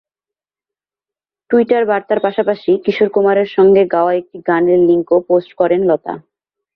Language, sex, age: Bengali, female, 19-29